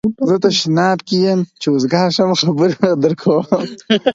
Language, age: Pashto, under 19